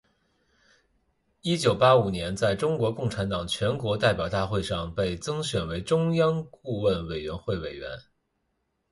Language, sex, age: Chinese, male, 19-29